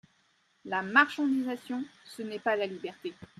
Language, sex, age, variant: French, female, 30-39, Français de métropole